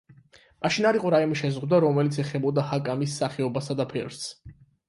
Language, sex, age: Georgian, male, 30-39